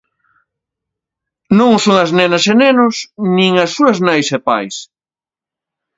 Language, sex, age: Galician, male, 40-49